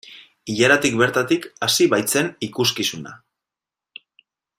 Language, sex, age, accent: Basque, male, 30-39, Mendebalekoa (Araba, Bizkaia, Gipuzkoako mendebaleko herri batzuk)